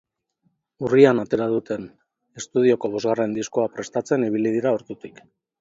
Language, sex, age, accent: Basque, male, 40-49, Mendebalekoa (Araba, Bizkaia, Gipuzkoako mendebaleko herri batzuk)